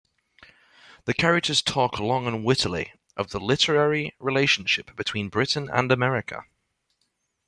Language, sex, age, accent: English, male, 19-29, England English